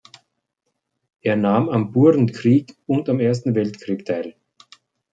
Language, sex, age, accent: German, male, 40-49, Österreichisches Deutsch